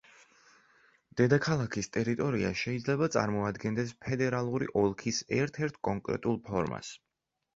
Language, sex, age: Georgian, male, under 19